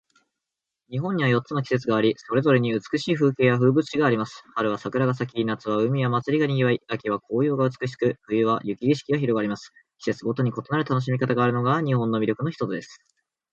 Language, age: Japanese, 19-29